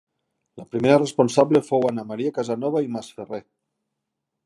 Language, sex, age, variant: Catalan, male, 40-49, Central